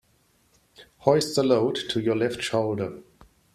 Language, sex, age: English, male, 40-49